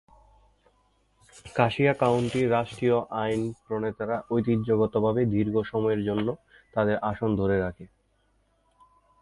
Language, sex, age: Bengali, male, 19-29